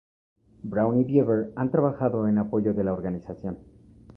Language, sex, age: Spanish, male, 30-39